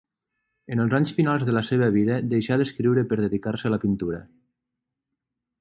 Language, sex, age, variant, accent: Catalan, male, 30-39, Nord-Occidental, nord-occidental; Lleidatà